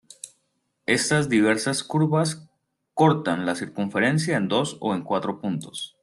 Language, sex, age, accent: Spanish, male, 30-39, Caribe: Cuba, Venezuela, Puerto Rico, República Dominicana, Panamá, Colombia caribeña, México caribeño, Costa del golfo de México